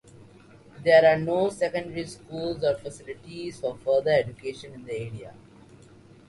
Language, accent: English, India and South Asia (India, Pakistan, Sri Lanka)